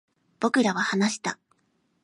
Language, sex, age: Japanese, female, 19-29